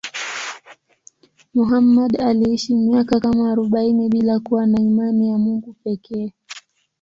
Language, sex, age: Swahili, female, 19-29